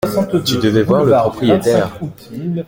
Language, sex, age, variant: French, male, 19-29, Français de métropole